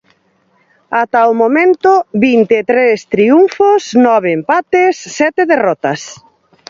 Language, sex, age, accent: Galician, female, 50-59, Normativo (estándar)